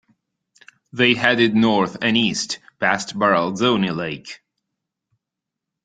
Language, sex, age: English, male, 19-29